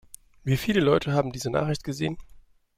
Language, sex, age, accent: German, male, 30-39, Deutschland Deutsch